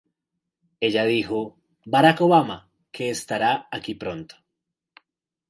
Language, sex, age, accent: Spanish, male, 30-39, Andino-Pacífico: Colombia, Perú, Ecuador, oeste de Bolivia y Venezuela andina